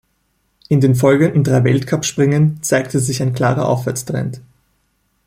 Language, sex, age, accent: German, male, 30-39, Österreichisches Deutsch